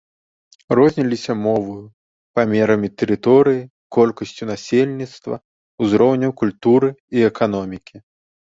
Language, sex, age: Belarusian, male, 19-29